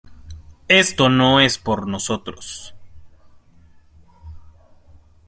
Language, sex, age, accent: Spanish, male, 19-29, América central